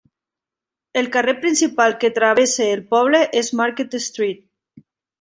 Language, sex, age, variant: Catalan, female, 40-49, Nord-Occidental